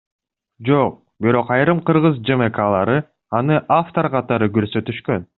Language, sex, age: Kyrgyz, male, 19-29